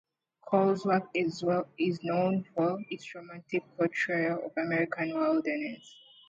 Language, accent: English, United States English